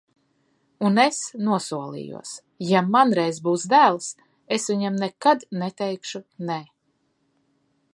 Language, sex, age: Latvian, female, 50-59